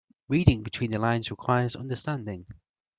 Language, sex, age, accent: English, male, 19-29, England English